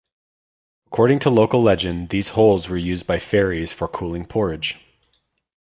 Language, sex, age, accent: English, male, 30-39, United States English